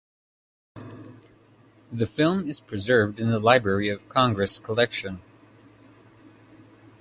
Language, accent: English, United States English